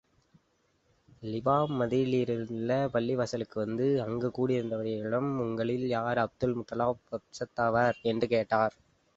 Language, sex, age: Tamil, male, 19-29